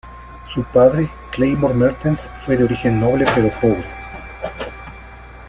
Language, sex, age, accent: Spanish, male, 40-49, Andino-Pacífico: Colombia, Perú, Ecuador, oeste de Bolivia y Venezuela andina